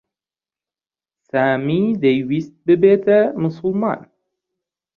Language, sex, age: Central Kurdish, male, 19-29